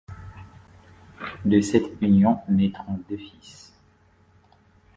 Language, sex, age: French, male, 30-39